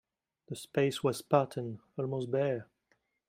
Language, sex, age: English, male, 40-49